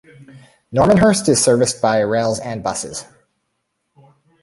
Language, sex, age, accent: English, male, 30-39, United States English